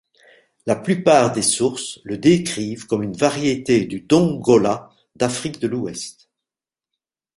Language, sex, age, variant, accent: French, male, 60-69, Français d'Europe, Français de Belgique